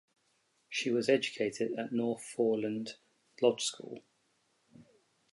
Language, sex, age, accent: English, male, 40-49, England English